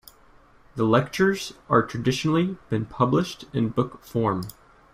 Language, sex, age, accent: English, male, 19-29, United States English